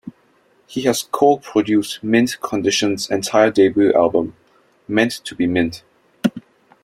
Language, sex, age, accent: English, male, 19-29, Singaporean English